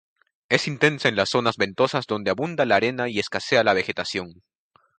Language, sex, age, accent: Spanish, male, under 19, Andino-Pacífico: Colombia, Perú, Ecuador, oeste de Bolivia y Venezuela andina